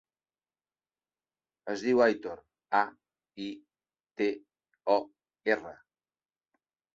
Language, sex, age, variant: Catalan, male, 40-49, Central